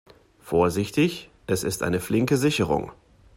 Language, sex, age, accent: German, male, 40-49, Deutschland Deutsch